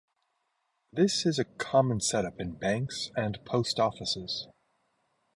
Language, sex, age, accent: English, male, 30-39, United States English